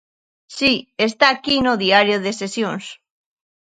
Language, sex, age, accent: Galician, female, 30-39, Central (gheada)